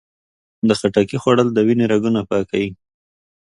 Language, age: Pashto, 30-39